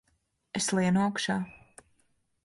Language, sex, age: Latvian, female, 30-39